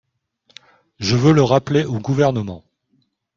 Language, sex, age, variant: French, male, 30-39, Français de métropole